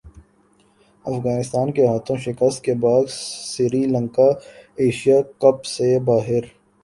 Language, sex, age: Urdu, male, 19-29